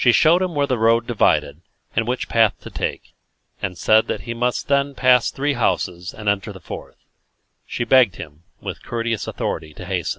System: none